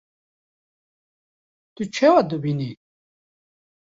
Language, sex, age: Kurdish, male, 50-59